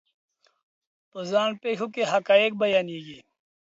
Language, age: Pashto, 50-59